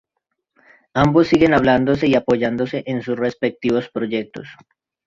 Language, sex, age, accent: Spanish, male, 19-29, Andino-Pacífico: Colombia, Perú, Ecuador, oeste de Bolivia y Venezuela andina